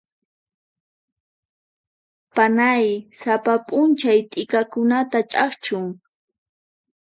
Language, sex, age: Puno Quechua, female, 19-29